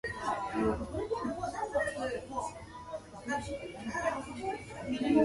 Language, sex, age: English, female, 19-29